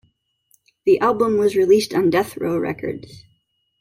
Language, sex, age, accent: English, female, 30-39, United States English